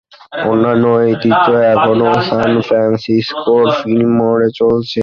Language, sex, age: Bengali, male, 19-29